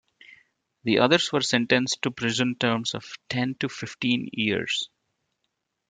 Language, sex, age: English, male, 40-49